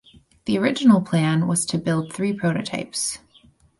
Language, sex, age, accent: English, female, 19-29, United States English